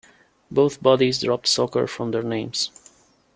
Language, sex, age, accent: English, male, 30-39, United States English